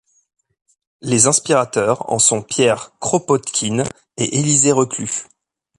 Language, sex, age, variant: French, male, 30-39, Français de métropole